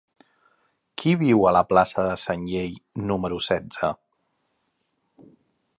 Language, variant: Catalan, Central